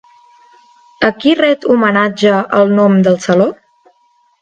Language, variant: Catalan, Central